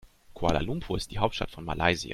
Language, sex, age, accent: German, male, 30-39, Deutschland Deutsch